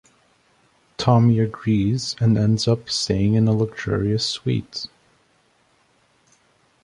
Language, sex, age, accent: English, male, 19-29, United States English